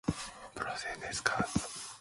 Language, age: English, 19-29